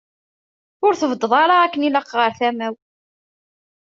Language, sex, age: Kabyle, female, 19-29